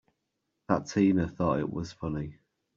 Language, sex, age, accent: English, male, 30-39, England English